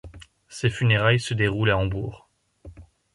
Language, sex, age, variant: French, male, 19-29, Français de métropole